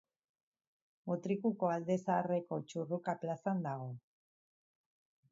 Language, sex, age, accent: Basque, female, 50-59, Mendebalekoa (Araba, Bizkaia, Gipuzkoako mendebaleko herri batzuk)